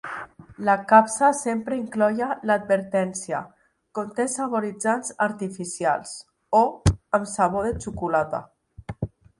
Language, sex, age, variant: Catalan, female, 19-29, Nord-Occidental